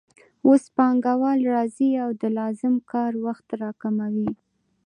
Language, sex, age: Pashto, female, 19-29